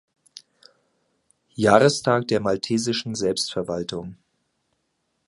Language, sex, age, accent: German, male, 19-29, Deutschland Deutsch